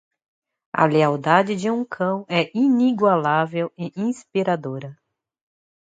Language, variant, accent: Portuguese, Portuguese (Brasil), Paulista